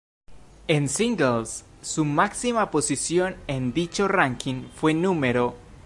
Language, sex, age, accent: Spanish, male, under 19, Andino-Pacífico: Colombia, Perú, Ecuador, oeste de Bolivia y Venezuela andina